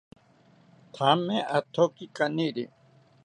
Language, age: South Ucayali Ashéninka, 60-69